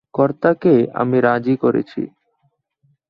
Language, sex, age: Bengali, male, under 19